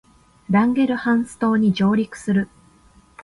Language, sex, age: Japanese, female, 19-29